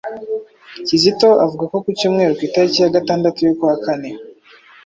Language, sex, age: Kinyarwanda, male, 19-29